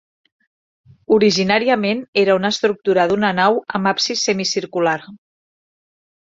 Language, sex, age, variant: Catalan, female, 40-49, Central